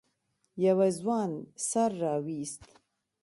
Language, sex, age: Pashto, female, 30-39